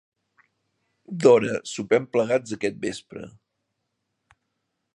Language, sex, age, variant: Catalan, male, 40-49, Central